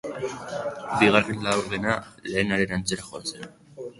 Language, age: Basque, under 19